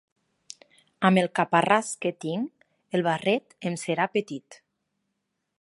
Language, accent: Catalan, Lleidatà